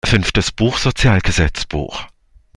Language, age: German, 30-39